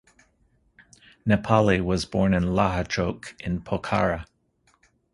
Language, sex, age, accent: English, male, 50-59, United States English